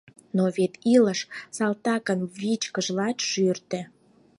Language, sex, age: Mari, female, 19-29